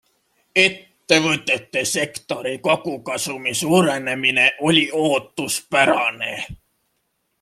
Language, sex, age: Estonian, male, 19-29